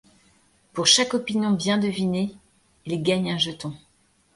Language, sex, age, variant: French, female, 30-39, Français de métropole